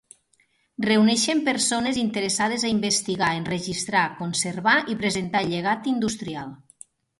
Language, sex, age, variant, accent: Catalan, female, 40-49, Nord-Occidental, nord-occidental